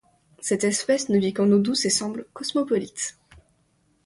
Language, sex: French, female